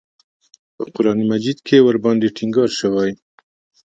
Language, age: Pashto, 50-59